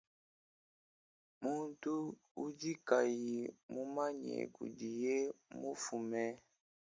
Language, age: Luba-Lulua, 19-29